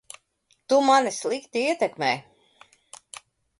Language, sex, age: Latvian, female, 50-59